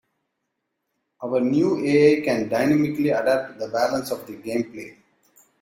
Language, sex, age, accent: English, male, 30-39, India and South Asia (India, Pakistan, Sri Lanka)